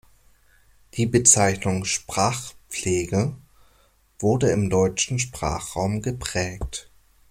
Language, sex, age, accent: German, male, 30-39, Deutschland Deutsch